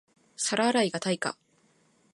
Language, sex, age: Japanese, female, 19-29